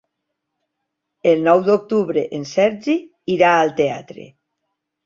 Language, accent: Catalan, valencià